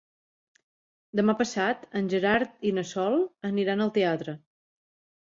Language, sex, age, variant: Catalan, female, 40-49, Central